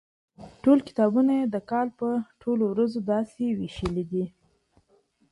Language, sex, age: Pashto, female, 19-29